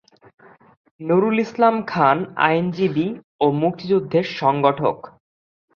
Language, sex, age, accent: Bengali, male, 19-29, Bangladeshi